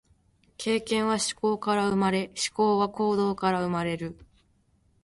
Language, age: Japanese, 19-29